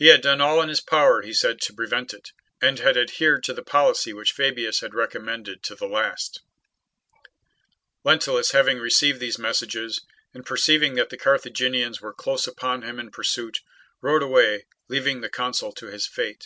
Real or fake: real